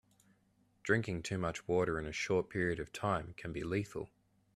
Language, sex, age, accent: English, male, 30-39, Australian English